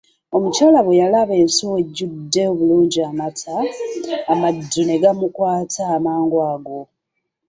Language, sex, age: Ganda, female, 30-39